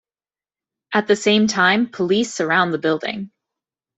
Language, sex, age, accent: English, female, 19-29, United States English